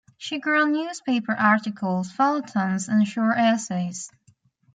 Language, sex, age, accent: English, female, 19-29, Irish English